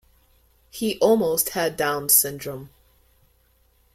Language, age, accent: English, under 19, United States English